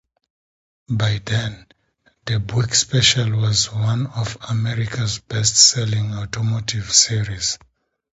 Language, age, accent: English, 40-49, Southern African (South Africa, Zimbabwe, Namibia)